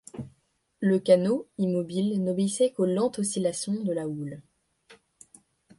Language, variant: French, Français de métropole